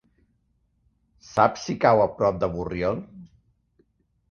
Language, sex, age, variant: Catalan, male, 40-49, Central